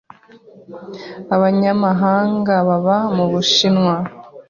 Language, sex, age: Kinyarwanda, female, 30-39